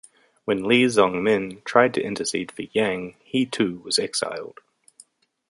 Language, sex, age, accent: English, male, 30-39, New Zealand English